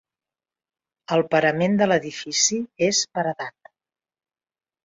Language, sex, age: Catalan, female, 50-59